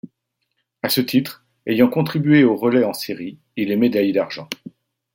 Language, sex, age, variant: French, male, 40-49, Français de métropole